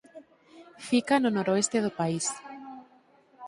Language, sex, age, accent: Galician, female, under 19, Normativo (estándar)